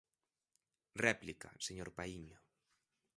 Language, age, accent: Galician, 19-29, Atlántico (seseo e gheada)